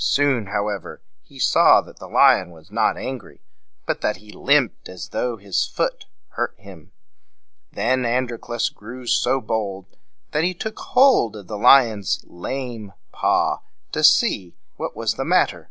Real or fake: real